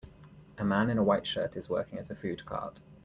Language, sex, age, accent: English, male, 19-29, England English